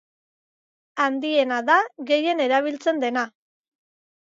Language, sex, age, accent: Basque, female, 40-49, Mendebalekoa (Araba, Bizkaia, Gipuzkoako mendebaleko herri batzuk)